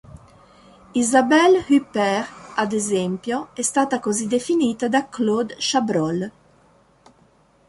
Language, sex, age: Italian, female, 50-59